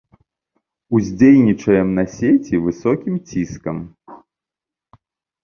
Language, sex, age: Belarusian, male, 30-39